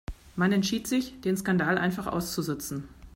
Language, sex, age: German, female, 30-39